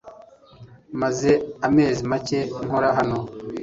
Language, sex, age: Kinyarwanda, male, 40-49